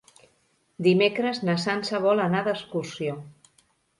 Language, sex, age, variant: Catalan, female, 50-59, Central